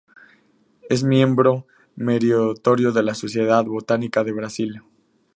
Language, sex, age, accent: Spanish, male, 19-29, México